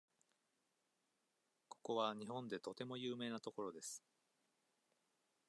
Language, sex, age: Japanese, male, 40-49